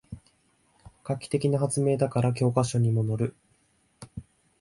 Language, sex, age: Japanese, male, 19-29